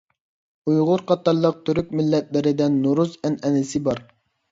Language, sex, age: Uyghur, male, 19-29